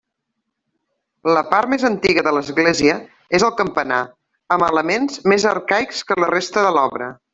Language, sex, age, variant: Catalan, female, 40-49, Central